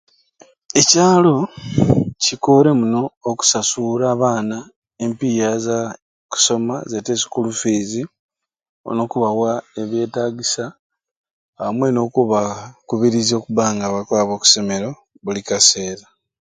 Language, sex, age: Ruuli, male, 30-39